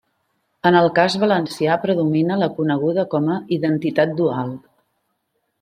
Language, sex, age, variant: Catalan, female, 50-59, Central